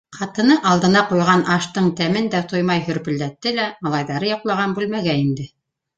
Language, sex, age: Bashkir, female, 50-59